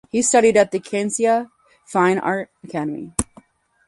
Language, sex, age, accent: English, female, 30-39, United States English